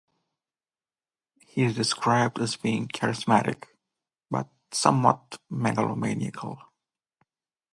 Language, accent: English, Eastern European